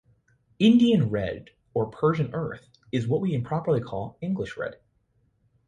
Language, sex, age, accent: English, male, 19-29, United States English